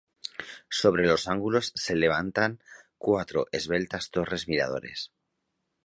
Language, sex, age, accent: Spanish, male, 30-39, España: Norte peninsular (Asturias, Castilla y León, Cantabria, País Vasco, Navarra, Aragón, La Rioja, Guadalajara, Cuenca)